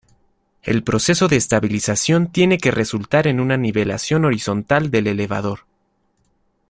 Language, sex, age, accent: Spanish, male, 30-39, México